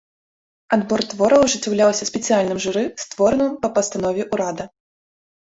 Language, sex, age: Belarusian, female, 30-39